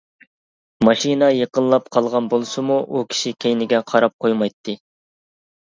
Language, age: Uyghur, 19-29